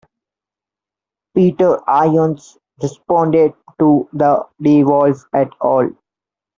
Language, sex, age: English, male, 19-29